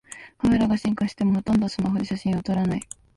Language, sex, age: Japanese, female, 19-29